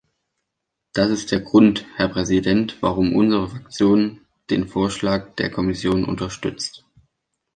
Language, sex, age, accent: German, male, under 19, Deutschland Deutsch